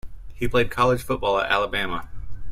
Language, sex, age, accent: English, male, 19-29, United States English